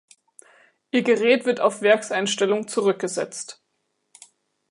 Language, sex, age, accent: German, female, 19-29, Deutschland Deutsch